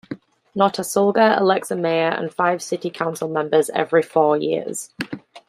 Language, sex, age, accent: English, female, 30-39, England English